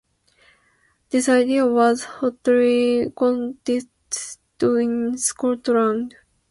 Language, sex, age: English, female, 19-29